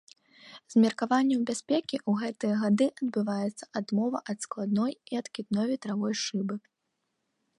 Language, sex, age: Belarusian, female, 19-29